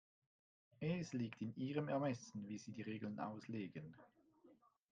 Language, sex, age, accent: German, male, 50-59, Schweizerdeutsch